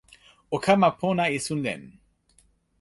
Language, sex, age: Toki Pona, male, 30-39